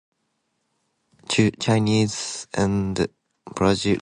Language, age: English, 19-29